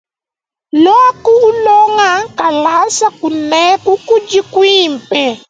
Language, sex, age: Luba-Lulua, female, 19-29